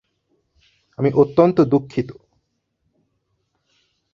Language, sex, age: Bengali, male, 30-39